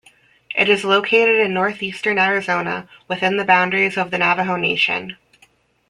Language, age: English, 30-39